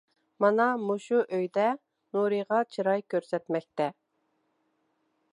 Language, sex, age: Uyghur, female, 50-59